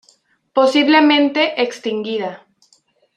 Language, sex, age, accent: Spanish, female, 19-29, México